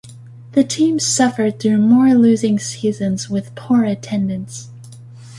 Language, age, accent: English, 19-29, United States English